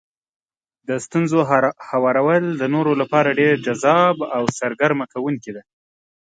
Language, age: Pashto, 19-29